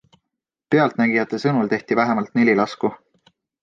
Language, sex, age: Estonian, male, 19-29